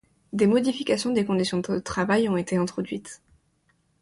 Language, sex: French, female